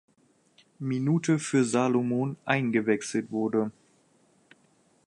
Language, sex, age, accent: German, male, 19-29, Deutschland Deutsch